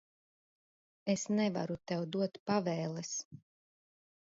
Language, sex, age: Latvian, female, 40-49